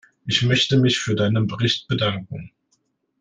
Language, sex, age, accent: German, male, 19-29, Deutschland Deutsch